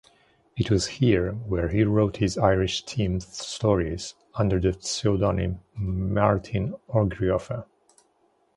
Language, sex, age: English, male, 40-49